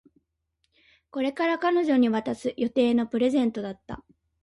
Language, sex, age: Japanese, female, 19-29